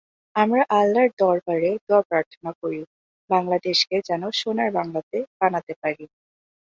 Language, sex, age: Bengali, female, 19-29